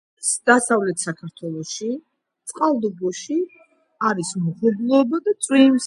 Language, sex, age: Georgian, female, 50-59